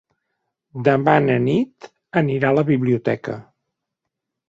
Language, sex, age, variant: Catalan, male, 60-69, Central